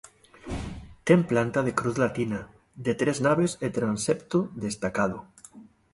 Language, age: Galician, 40-49